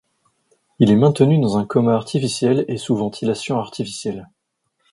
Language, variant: French, Français de métropole